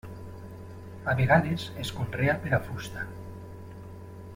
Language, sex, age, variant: Catalan, male, 40-49, Septentrional